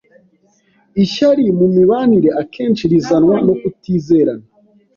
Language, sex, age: Kinyarwanda, male, 19-29